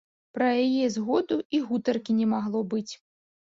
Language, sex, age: Belarusian, female, 30-39